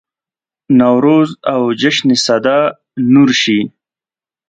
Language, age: Pashto, 30-39